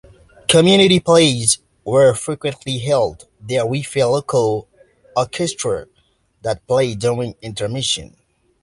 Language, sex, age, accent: English, male, 19-29, United States English